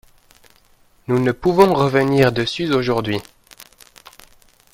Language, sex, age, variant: French, male, 19-29, Français de métropole